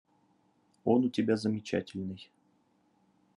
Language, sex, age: Russian, male, 19-29